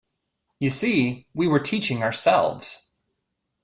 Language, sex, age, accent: English, male, 30-39, United States English